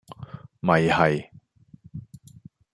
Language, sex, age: Cantonese, male, 40-49